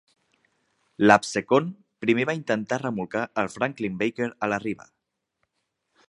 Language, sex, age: Catalan, male, 30-39